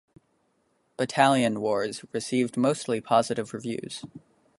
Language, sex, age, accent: English, male, under 19, United States English